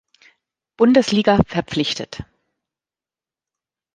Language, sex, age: German, female, 40-49